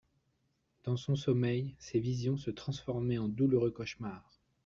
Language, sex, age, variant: French, male, 40-49, Français de métropole